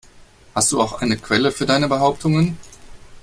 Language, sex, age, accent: German, male, 40-49, Deutschland Deutsch